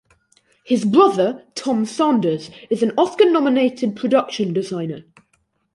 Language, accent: English, England English